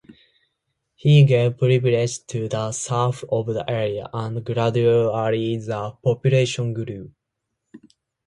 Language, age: English, 19-29